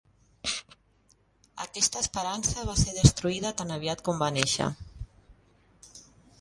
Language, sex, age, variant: Catalan, female, 30-39, Central